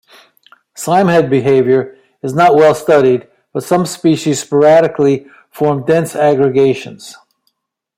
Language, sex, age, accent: English, male, 70-79, United States English